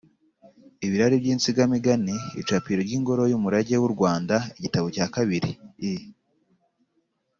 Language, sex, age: Kinyarwanda, male, 19-29